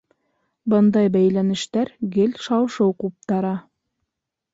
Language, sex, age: Bashkir, female, 19-29